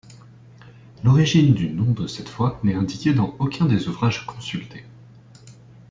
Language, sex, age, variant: French, male, 19-29, Français de métropole